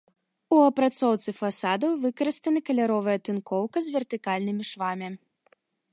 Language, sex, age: Belarusian, female, 19-29